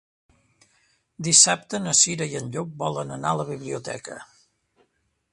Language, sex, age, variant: Catalan, male, 60-69, Central